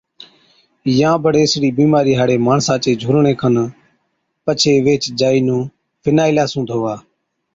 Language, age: Od, 30-39